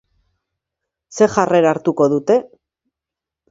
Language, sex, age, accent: Basque, female, 40-49, Mendebalekoa (Araba, Bizkaia, Gipuzkoako mendebaleko herri batzuk)